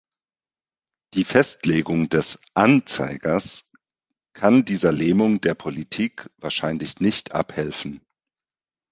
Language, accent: German, Deutschland Deutsch